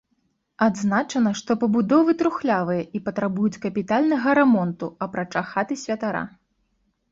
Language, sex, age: Belarusian, female, 19-29